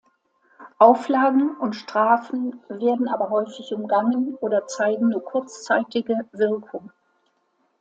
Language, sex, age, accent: German, female, 60-69, Deutschland Deutsch